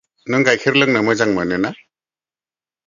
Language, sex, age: Bodo, female, 40-49